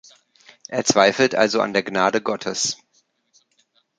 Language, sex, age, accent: German, male, 30-39, Deutschland Deutsch